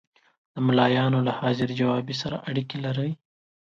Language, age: Pashto, 19-29